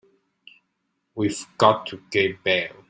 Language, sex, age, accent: English, male, 19-29, Hong Kong English